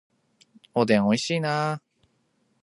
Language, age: Japanese, 19-29